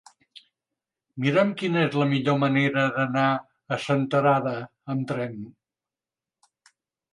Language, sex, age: Catalan, male, 70-79